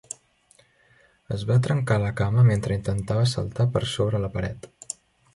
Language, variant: Catalan, Central